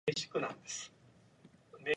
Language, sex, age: English, male, under 19